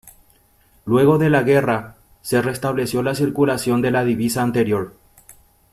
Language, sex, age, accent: Spanish, male, 30-39, Rioplatense: Argentina, Uruguay, este de Bolivia, Paraguay